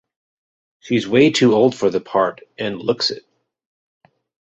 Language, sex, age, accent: English, male, 40-49, United States English